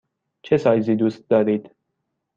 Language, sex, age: Persian, male, 19-29